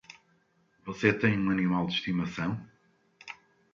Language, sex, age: Portuguese, male, 50-59